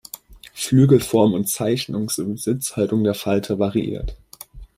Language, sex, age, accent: German, male, under 19, Deutschland Deutsch